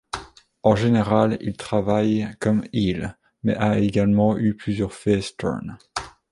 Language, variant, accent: French, Français d'Europe, Français de Belgique